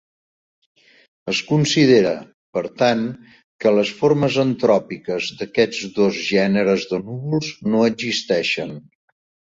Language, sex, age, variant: Catalan, male, 60-69, Central